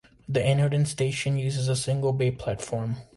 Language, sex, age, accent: English, male, 19-29, United States English